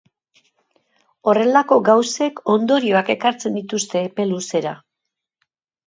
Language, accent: Basque, Mendebalekoa (Araba, Bizkaia, Gipuzkoako mendebaleko herri batzuk)